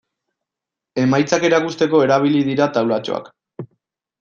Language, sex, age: Basque, male, 19-29